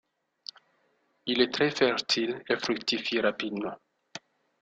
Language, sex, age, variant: French, male, 30-39, Français d'Afrique subsaharienne et des îles africaines